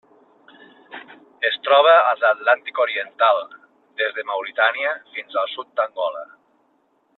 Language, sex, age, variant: Catalan, male, 40-49, Nord-Occidental